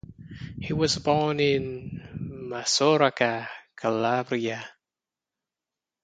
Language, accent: English, Filipino